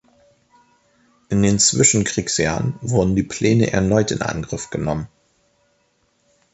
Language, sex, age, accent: German, male, 19-29, Deutschland Deutsch